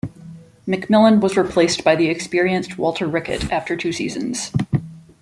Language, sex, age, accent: English, female, 40-49, United States English